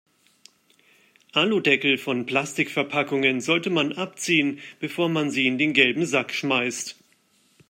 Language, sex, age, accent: German, male, 30-39, Deutschland Deutsch